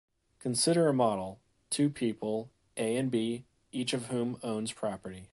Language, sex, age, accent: English, male, 30-39, United States English